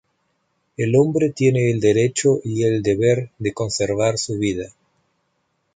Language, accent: Spanish, Rioplatense: Argentina, Uruguay, este de Bolivia, Paraguay